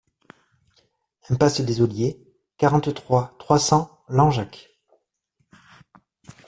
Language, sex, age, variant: French, male, 30-39, Français de métropole